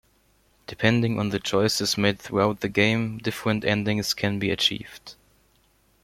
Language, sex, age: English, male, under 19